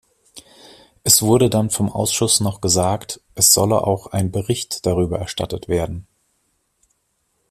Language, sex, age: German, male, 40-49